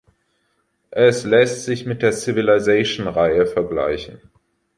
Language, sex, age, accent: German, male, 40-49, Deutschland Deutsch